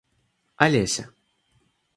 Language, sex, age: Russian, male, 19-29